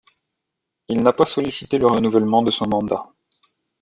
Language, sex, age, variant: French, male, 30-39, Français de métropole